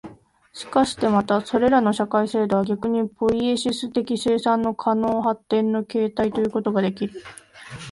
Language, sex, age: Japanese, female, 19-29